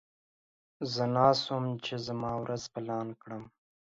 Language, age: Pashto, 19-29